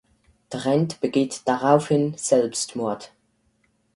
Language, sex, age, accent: German, male, under 19, Schweizerdeutsch